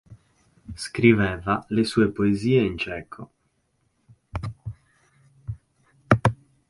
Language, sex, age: Italian, male, 19-29